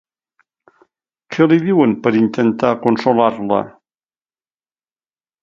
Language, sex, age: Catalan, male, 60-69